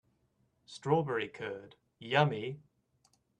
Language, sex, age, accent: English, male, 19-29, New Zealand English